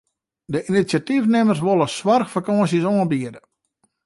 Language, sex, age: Western Frisian, male, 40-49